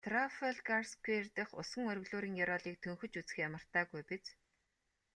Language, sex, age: Mongolian, female, 30-39